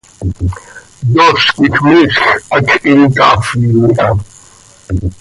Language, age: Seri, 40-49